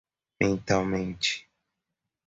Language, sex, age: Portuguese, male, 30-39